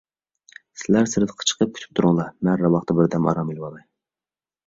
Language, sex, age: Uyghur, male, 19-29